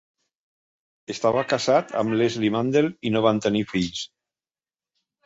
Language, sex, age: Catalan, male, 60-69